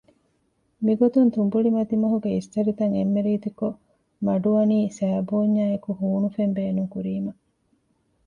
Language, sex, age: Divehi, female, 40-49